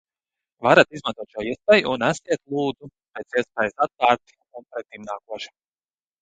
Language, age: Latvian, 30-39